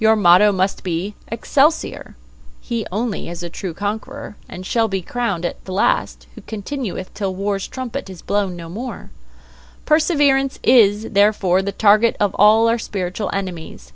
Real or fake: real